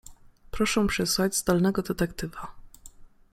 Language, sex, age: Polish, female, 19-29